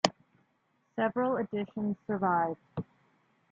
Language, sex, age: English, female, 19-29